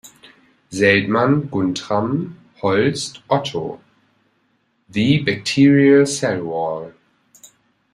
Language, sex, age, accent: German, male, 19-29, Deutschland Deutsch